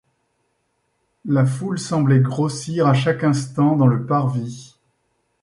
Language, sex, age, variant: French, male, 30-39, Français de métropole